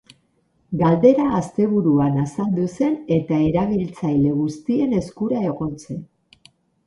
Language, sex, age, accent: Basque, female, 50-59, Mendebalekoa (Araba, Bizkaia, Gipuzkoako mendebaleko herri batzuk)